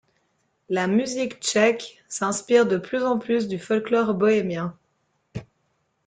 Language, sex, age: French, female, 30-39